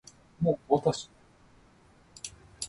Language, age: Japanese, 30-39